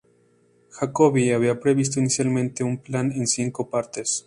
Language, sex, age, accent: Spanish, male, 19-29, México